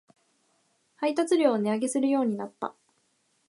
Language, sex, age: Japanese, female, 19-29